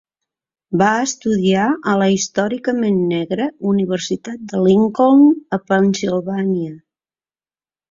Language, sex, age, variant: Catalan, female, 50-59, Central